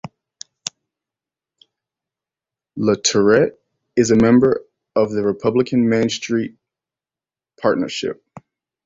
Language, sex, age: English, male, 19-29